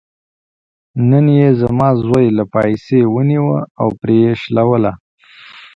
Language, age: Pashto, 19-29